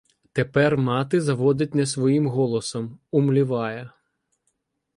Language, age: Ukrainian, 19-29